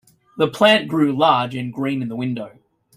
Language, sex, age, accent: English, male, 40-49, Australian English